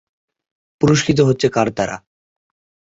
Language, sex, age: Bengali, male, 19-29